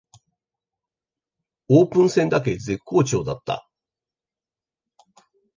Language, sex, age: Japanese, male, 50-59